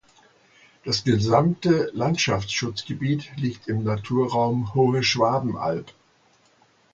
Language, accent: German, Deutschland Deutsch